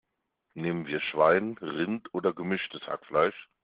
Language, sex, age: German, male, 40-49